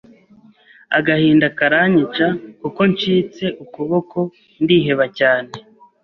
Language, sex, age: Kinyarwanda, male, 30-39